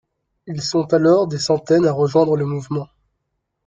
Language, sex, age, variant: French, male, 19-29, Français de métropole